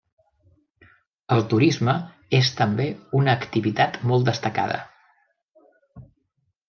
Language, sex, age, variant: Catalan, male, 30-39, Central